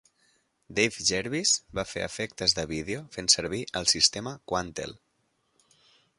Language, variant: Catalan, Central